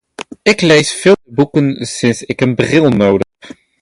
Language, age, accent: Dutch, 19-29, Nederlands Nederlands